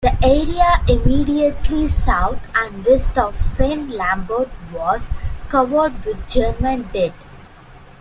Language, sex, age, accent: English, female, 19-29, India and South Asia (India, Pakistan, Sri Lanka)